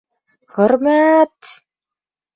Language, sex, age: Bashkir, female, 30-39